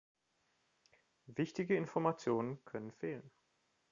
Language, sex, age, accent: German, male, 30-39, Deutschland Deutsch